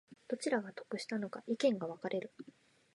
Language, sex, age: Japanese, female, 19-29